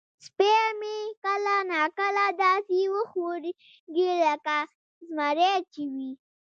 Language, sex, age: Pashto, female, under 19